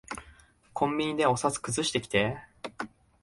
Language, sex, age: Japanese, male, 19-29